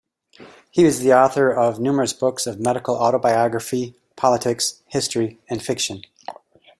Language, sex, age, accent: English, male, 50-59, United States English